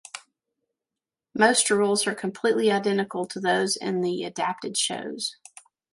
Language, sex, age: English, female, 40-49